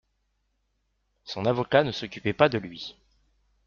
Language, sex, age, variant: French, male, 40-49, Français de métropole